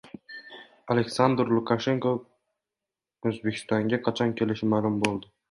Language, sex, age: Uzbek, male, 19-29